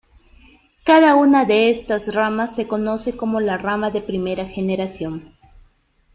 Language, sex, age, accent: Spanish, female, 30-39, Andino-Pacífico: Colombia, Perú, Ecuador, oeste de Bolivia y Venezuela andina